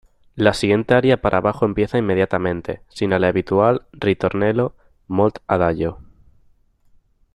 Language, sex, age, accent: Spanish, male, under 19, España: Norte peninsular (Asturias, Castilla y León, Cantabria, País Vasco, Navarra, Aragón, La Rioja, Guadalajara, Cuenca)